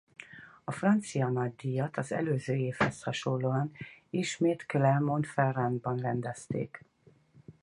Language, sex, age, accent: Hungarian, female, 40-49, budapesti